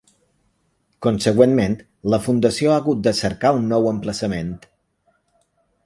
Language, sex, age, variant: Catalan, male, 40-49, Balear